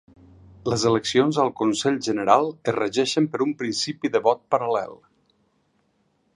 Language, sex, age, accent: Catalan, male, 50-59, valencià